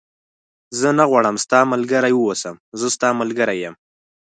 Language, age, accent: Pashto, 19-29, پکتیا ولایت، احمدزی